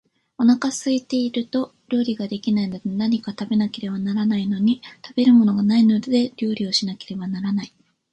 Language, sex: Japanese, female